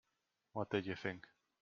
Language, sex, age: English, male, under 19